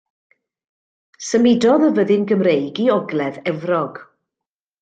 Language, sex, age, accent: Welsh, female, 50-59, Y Deyrnas Unedig Cymraeg